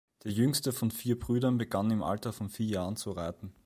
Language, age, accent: German, 19-29, Österreichisches Deutsch